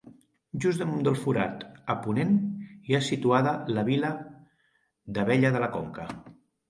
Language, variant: Catalan, Central